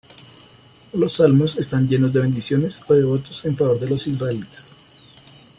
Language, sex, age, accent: Spanish, male, 30-39, Andino-Pacífico: Colombia, Perú, Ecuador, oeste de Bolivia y Venezuela andina